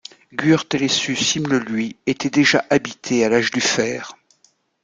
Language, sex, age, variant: French, female, 50-59, Français de métropole